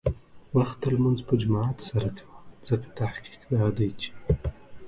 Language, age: Pashto, 19-29